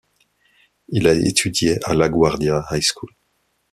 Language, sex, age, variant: French, male, 30-39, Français de métropole